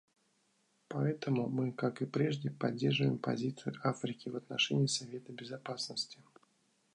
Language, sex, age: Russian, male, 40-49